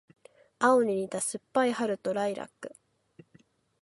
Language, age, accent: Japanese, 19-29, 標準語